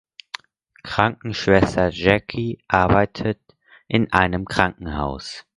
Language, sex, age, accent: German, male, under 19, Deutschland Deutsch